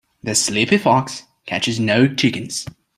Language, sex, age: English, male, 19-29